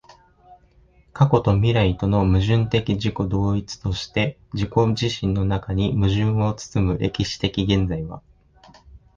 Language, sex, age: Japanese, male, 19-29